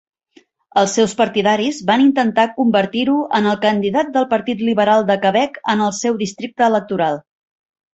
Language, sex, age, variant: Catalan, female, 40-49, Central